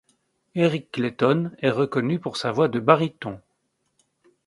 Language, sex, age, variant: French, male, 60-69, Français de métropole